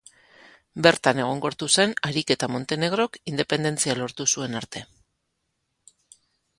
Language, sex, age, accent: Basque, female, 40-49, Mendebalekoa (Araba, Bizkaia, Gipuzkoako mendebaleko herri batzuk)